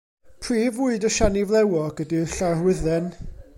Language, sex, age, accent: Welsh, male, 40-49, Y Deyrnas Unedig Cymraeg